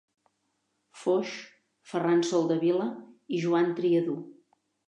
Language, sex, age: Catalan, female, 50-59